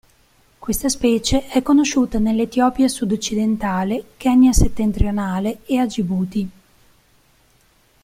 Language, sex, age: Italian, female, 40-49